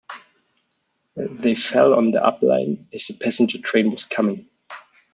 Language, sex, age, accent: English, male, 19-29, United States English